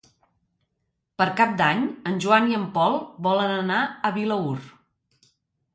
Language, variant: Catalan, Central